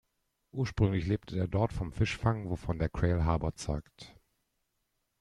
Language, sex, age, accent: German, male, 30-39, Deutschland Deutsch